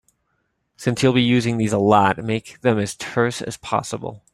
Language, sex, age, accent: English, male, 30-39, United States English